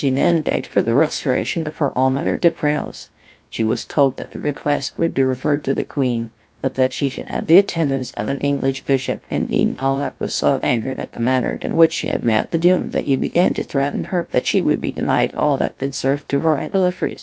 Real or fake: fake